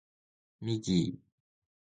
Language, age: Japanese, 19-29